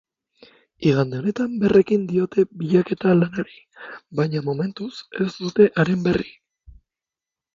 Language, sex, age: Basque, male, 30-39